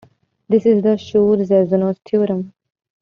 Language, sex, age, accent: English, female, 19-29, United States English